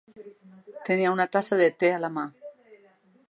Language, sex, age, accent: Catalan, female, 40-49, valencià